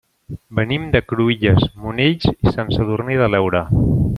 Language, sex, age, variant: Catalan, male, 40-49, Central